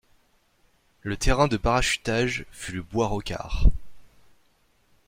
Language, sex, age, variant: French, male, 19-29, Français de métropole